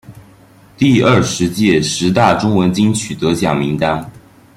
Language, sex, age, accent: Chinese, male, under 19, 出生地：福建省